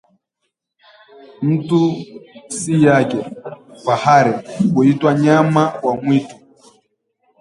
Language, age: Swahili, 19-29